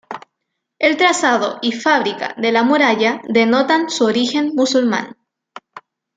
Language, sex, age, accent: Spanish, female, under 19, Chileno: Chile, Cuyo